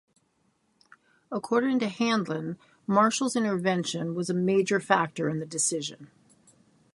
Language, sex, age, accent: English, female, 50-59, United States English